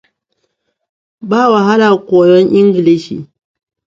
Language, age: Hausa, 19-29